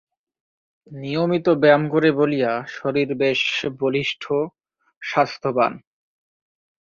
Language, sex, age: Bengali, male, 19-29